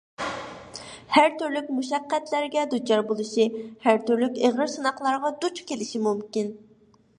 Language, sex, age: Uyghur, female, 19-29